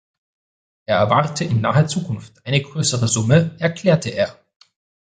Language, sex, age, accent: German, male, 30-39, Österreichisches Deutsch